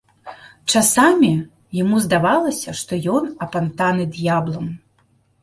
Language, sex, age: Belarusian, female, 30-39